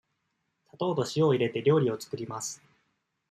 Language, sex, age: Japanese, male, 19-29